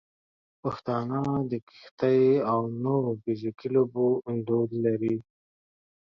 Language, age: Pashto, 40-49